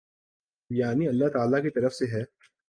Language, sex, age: Urdu, male, 19-29